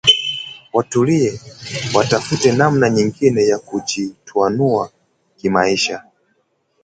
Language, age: Swahili, 19-29